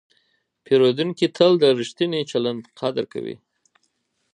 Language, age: Pashto, 40-49